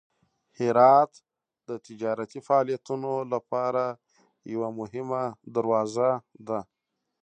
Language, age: Pashto, 30-39